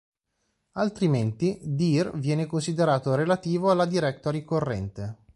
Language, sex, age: Italian, male, 30-39